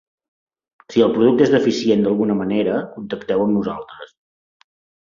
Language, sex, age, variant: Catalan, male, 30-39, Central